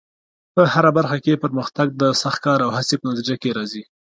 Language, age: Pashto, 19-29